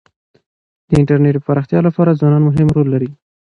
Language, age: Pashto, 19-29